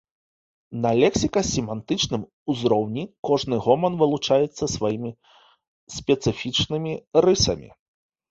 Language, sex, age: Belarusian, male, 30-39